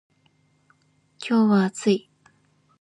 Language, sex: Japanese, female